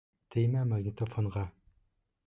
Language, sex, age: Bashkir, male, 19-29